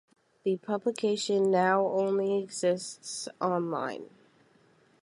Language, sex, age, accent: English, female, 19-29, United States English